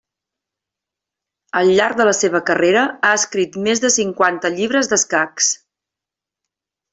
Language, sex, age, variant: Catalan, female, 50-59, Central